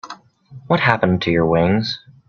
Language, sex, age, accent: English, male, under 19, Canadian English